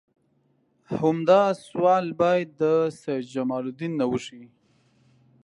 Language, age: Pashto, 30-39